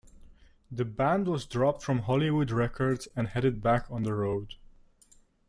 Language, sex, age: English, male, 19-29